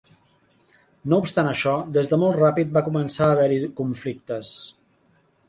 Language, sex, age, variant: Catalan, male, 50-59, Central